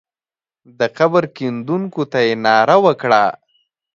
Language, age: Pashto, 19-29